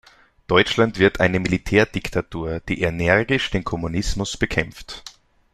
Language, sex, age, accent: German, male, 19-29, Österreichisches Deutsch